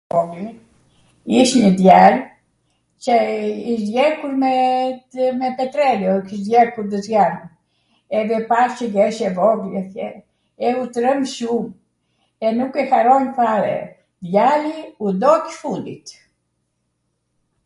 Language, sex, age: Arvanitika Albanian, female, 70-79